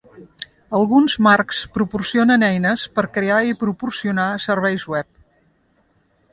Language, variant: Catalan, Central